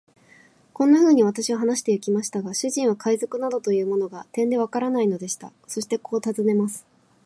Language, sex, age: Japanese, female, 19-29